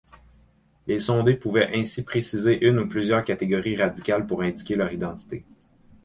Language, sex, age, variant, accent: French, male, 30-39, Français d'Amérique du Nord, Français du Canada